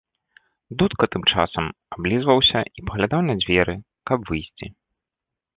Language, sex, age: Belarusian, male, 19-29